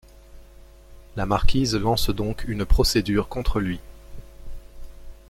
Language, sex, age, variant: French, male, 19-29, Français de métropole